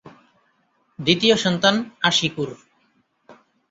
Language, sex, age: Bengali, male, 30-39